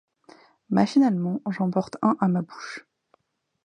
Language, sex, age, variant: French, female, 19-29, Français de métropole